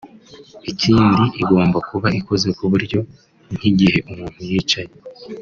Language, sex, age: Kinyarwanda, male, 19-29